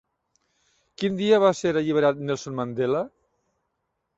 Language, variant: Catalan, Central